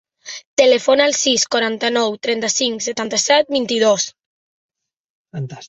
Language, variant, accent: Catalan, Septentrional, Lleidatà